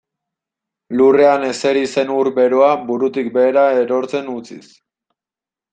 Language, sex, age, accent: Basque, male, 19-29, Mendebalekoa (Araba, Bizkaia, Gipuzkoako mendebaleko herri batzuk)